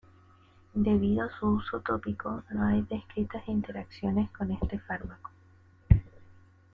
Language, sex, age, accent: Spanish, female, 30-39, Chileno: Chile, Cuyo